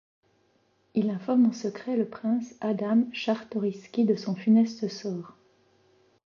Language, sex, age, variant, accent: French, female, 40-49, Français d'Europe, Français de Suisse